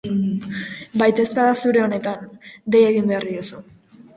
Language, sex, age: Basque, female, under 19